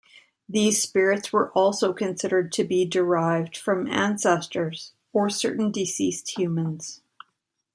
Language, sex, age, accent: English, female, 30-39, Canadian English